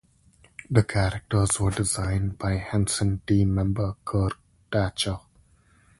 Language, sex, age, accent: English, male, 19-29, India and South Asia (India, Pakistan, Sri Lanka)